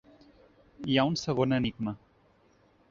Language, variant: Catalan, Central